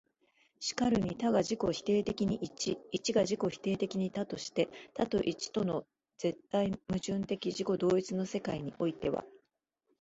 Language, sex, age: Japanese, female, 40-49